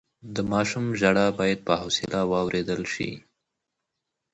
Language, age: Pashto, 30-39